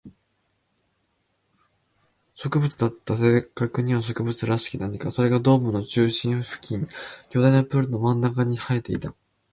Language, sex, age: Japanese, male, 19-29